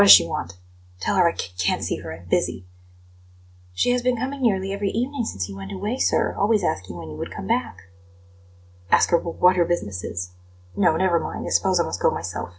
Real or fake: real